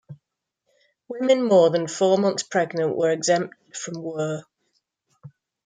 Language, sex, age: English, female, 50-59